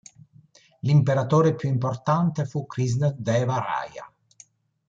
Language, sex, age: Italian, male, 60-69